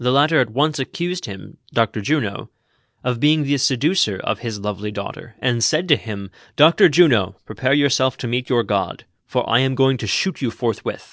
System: none